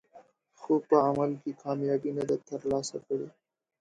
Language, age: Pashto, under 19